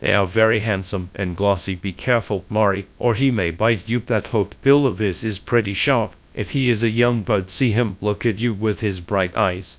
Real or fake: fake